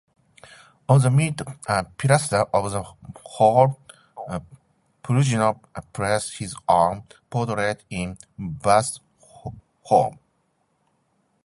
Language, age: English, 50-59